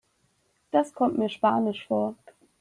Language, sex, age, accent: German, female, 19-29, Deutschland Deutsch